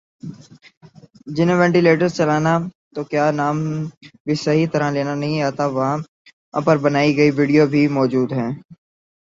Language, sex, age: Urdu, male, 19-29